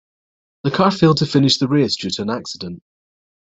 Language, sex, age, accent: English, male, 40-49, Scottish English